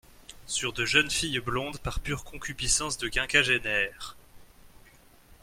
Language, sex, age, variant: French, male, 19-29, Français de métropole